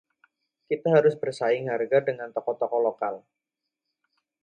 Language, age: Indonesian, 19-29